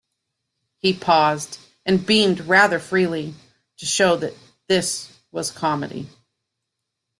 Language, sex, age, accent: English, female, 40-49, United States English